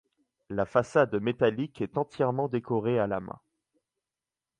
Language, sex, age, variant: French, male, 19-29, Français de métropole